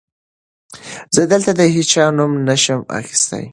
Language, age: Pashto, under 19